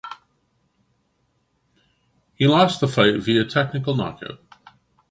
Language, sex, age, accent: English, male, 50-59, Canadian English